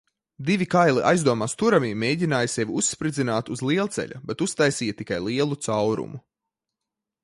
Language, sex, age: Latvian, male, 19-29